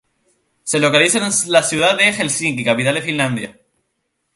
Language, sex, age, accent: Spanish, male, 19-29, España: Islas Canarias